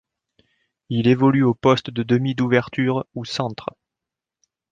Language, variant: French, Français de métropole